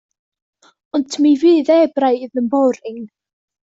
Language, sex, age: Welsh, female, under 19